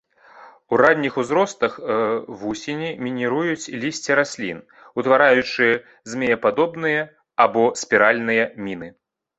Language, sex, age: Belarusian, male, 19-29